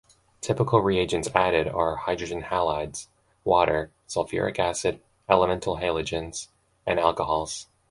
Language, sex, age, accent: English, male, 19-29, United States English